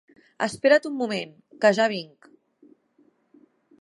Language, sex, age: Catalan, female, 19-29